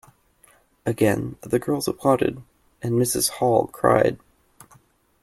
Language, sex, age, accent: English, male, 19-29, United States English